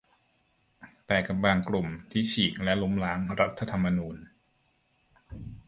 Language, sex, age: Thai, male, 40-49